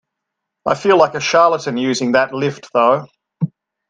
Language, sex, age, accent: English, male, 40-49, Australian English